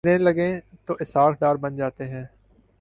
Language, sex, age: Urdu, male, 19-29